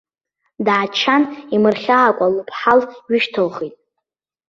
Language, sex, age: Abkhazian, female, under 19